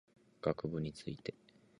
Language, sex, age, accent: Japanese, male, 19-29, 標準語